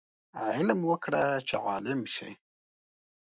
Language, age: Pashto, 40-49